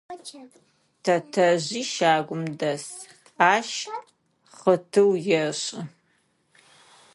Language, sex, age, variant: Adyghe, female, 30-39, Адыгабзэ (Кирил, пстэумэ зэдыряе)